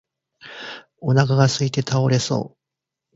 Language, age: Japanese, 50-59